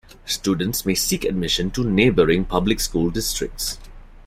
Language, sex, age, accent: English, male, 30-39, Singaporean English